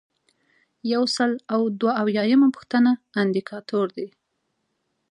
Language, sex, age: Pashto, female, 19-29